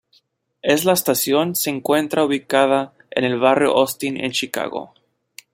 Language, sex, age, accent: Spanish, male, 19-29, México